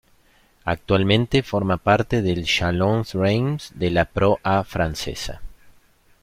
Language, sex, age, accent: Spanish, male, 30-39, Rioplatense: Argentina, Uruguay, este de Bolivia, Paraguay